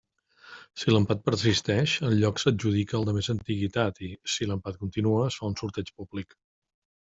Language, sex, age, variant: Catalan, male, 50-59, Central